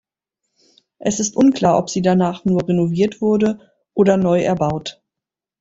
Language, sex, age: German, female, 50-59